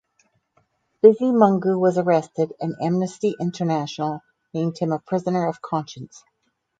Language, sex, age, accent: English, female, 60-69, United States English